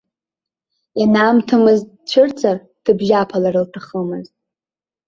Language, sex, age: Abkhazian, female, under 19